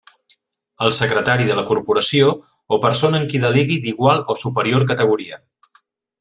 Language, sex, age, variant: Catalan, male, 40-49, Central